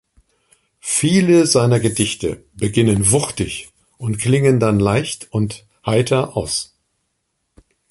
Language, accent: German, Deutschland Deutsch